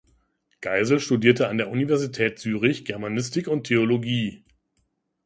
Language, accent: German, Deutschland Deutsch